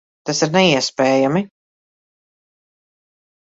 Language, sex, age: Latvian, female, 40-49